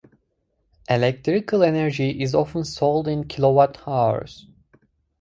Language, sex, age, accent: English, male, 19-29, United States English